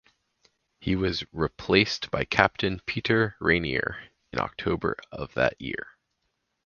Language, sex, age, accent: English, male, 19-29, United States English